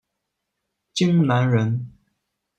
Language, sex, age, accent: Chinese, male, 19-29, 出生地：四川省